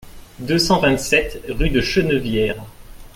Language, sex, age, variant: French, male, 19-29, Français de métropole